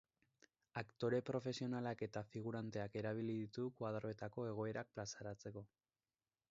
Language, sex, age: Basque, male, 19-29